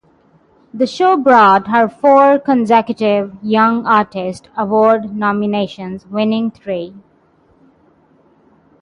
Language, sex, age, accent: English, female, 19-29, United States English; England English; India and South Asia (India, Pakistan, Sri Lanka)